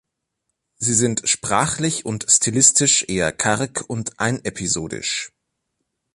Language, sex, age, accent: German, male, 19-29, Deutschland Deutsch